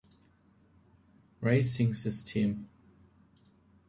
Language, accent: German, Deutschland Deutsch